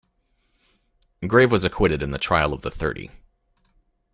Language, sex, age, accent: English, male, 40-49, United States English